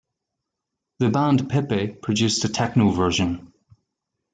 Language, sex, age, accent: English, male, 40-49, Irish English